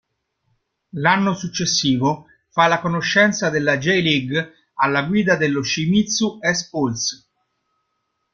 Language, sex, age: Italian, male, 40-49